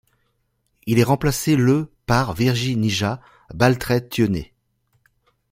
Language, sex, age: French, male, 40-49